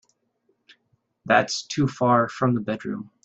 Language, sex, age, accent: English, male, 19-29, United States English